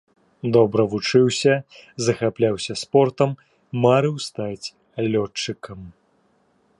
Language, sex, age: Belarusian, male, 40-49